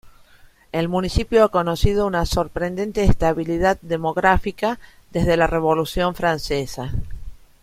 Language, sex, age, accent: Spanish, female, 50-59, Rioplatense: Argentina, Uruguay, este de Bolivia, Paraguay